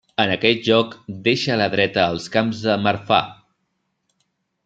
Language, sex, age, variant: Catalan, male, 30-39, Nord-Occidental